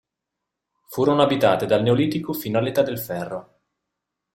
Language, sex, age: Italian, male, 30-39